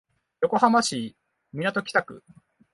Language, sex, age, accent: Japanese, male, 19-29, 標準語